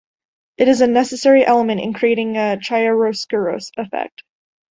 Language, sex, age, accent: English, female, 19-29, United States English